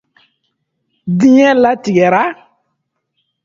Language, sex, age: Dyula, male, 19-29